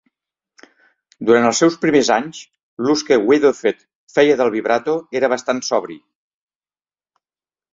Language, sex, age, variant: Catalan, male, 50-59, Central